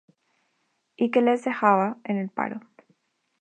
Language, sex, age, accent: Spanish, female, 19-29, Andino-Pacífico: Colombia, Perú, Ecuador, oeste de Bolivia y Venezuela andina